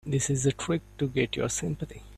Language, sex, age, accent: English, male, 19-29, India and South Asia (India, Pakistan, Sri Lanka)